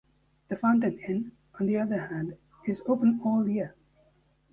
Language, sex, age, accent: English, male, 19-29, United States English